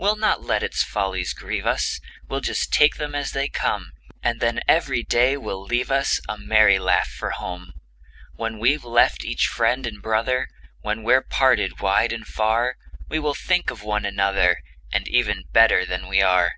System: none